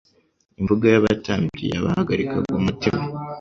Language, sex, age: Kinyarwanda, male, under 19